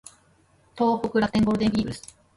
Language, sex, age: Japanese, female, 30-39